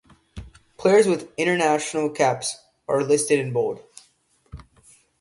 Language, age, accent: English, under 19, United States English